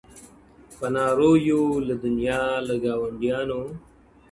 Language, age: Pashto, 19-29